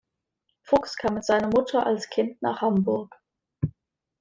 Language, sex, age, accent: German, female, 19-29, Deutschland Deutsch